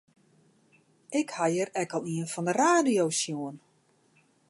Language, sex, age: Western Frisian, female, 60-69